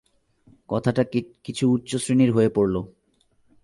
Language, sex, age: Bengali, male, 19-29